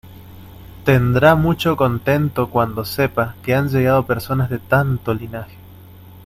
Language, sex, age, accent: Spanish, male, 19-29, Rioplatense: Argentina, Uruguay, este de Bolivia, Paraguay